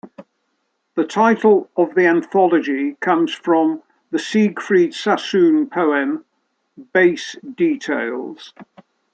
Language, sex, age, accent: English, male, 70-79, England English